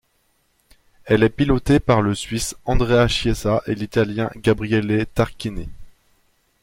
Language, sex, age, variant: French, male, 19-29, Français de métropole